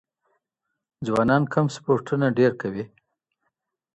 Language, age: Pashto, 50-59